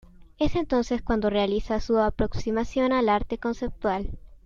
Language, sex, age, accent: Spanish, female, under 19, Rioplatense: Argentina, Uruguay, este de Bolivia, Paraguay